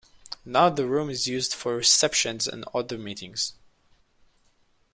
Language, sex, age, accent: English, male, under 19, United States English